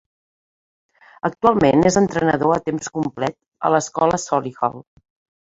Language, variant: Catalan, Central